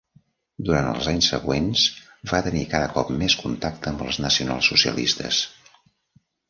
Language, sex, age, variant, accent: Catalan, male, 70-79, Central, central